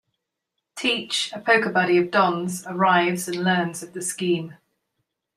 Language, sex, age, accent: English, female, 40-49, England English